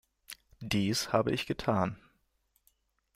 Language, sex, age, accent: German, male, 19-29, Deutschland Deutsch